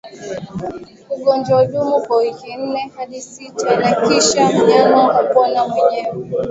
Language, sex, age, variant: Swahili, female, 19-29, Kiswahili Sanifu (EA)